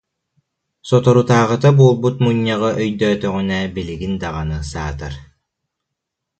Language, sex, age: Yakut, male, 19-29